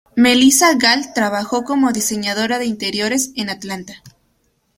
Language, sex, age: Spanish, female, 19-29